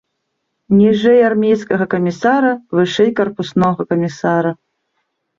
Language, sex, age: Belarusian, female, 30-39